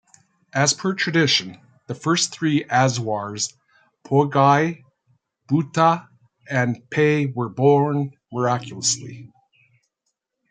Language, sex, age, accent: English, male, 60-69, Canadian English